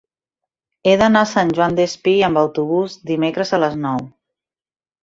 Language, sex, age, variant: Catalan, female, 40-49, Central